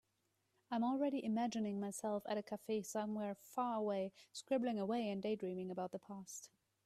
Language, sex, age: English, female, 30-39